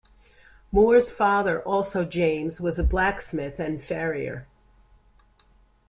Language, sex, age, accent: English, female, 60-69, United States English